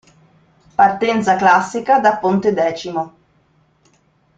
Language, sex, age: Italian, female, 40-49